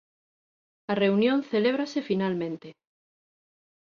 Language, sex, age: Galician, female, 40-49